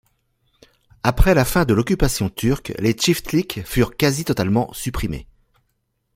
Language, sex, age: French, male, 40-49